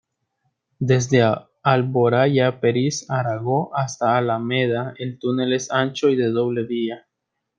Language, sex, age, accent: Spanish, male, 19-29, América central